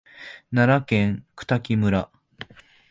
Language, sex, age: Japanese, male, 19-29